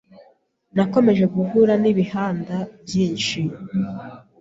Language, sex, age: Kinyarwanda, female, 19-29